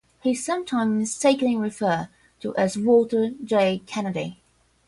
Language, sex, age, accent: English, female, 19-29, United States English; England English